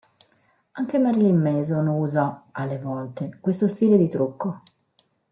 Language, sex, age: Italian, female, 40-49